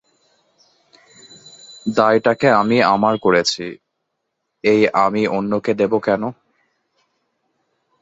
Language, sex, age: Bengali, male, 30-39